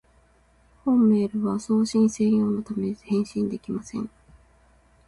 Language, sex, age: Japanese, female, 30-39